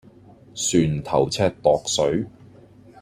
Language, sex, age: Cantonese, male, 40-49